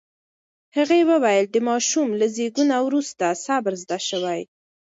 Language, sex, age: Pashto, female, 19-29